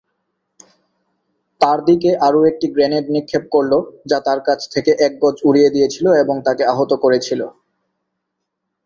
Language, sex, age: Bengali, male, 19-29